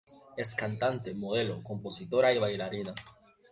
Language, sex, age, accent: Spanish, male, 19-29, América central